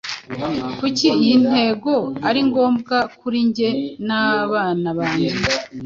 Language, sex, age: Kinyarwanda, female, 50-59